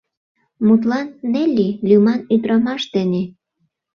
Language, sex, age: Mari, female, 19-29